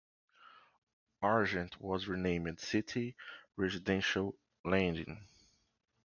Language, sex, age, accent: English, male, 19-29, United States English